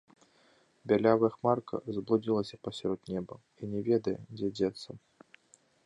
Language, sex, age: Belarusian, male, 19-29